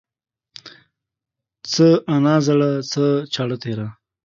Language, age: Pashto, 19-29